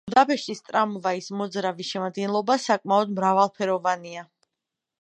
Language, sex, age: Georgian, female, 19-29